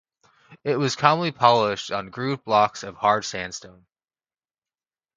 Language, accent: English, United States English